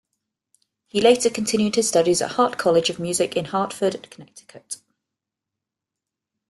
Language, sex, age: English, female, 30-39